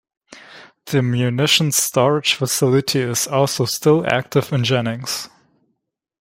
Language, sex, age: English, male, 19-29